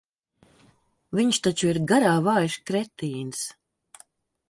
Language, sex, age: Latvian, female, 60-69